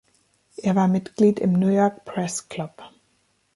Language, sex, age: German, female, 30-39